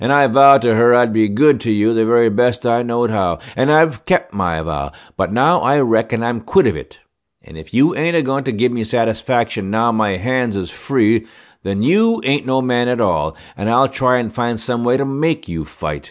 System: none